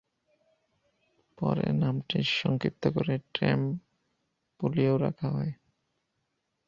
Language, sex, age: Bengali, male, 30-39